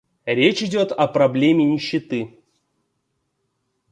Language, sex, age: Russian, male, 19-29